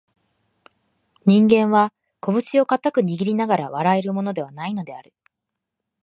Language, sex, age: Japanese, female, 19-29